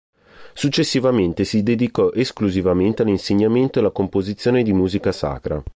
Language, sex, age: Italian, male, 30-39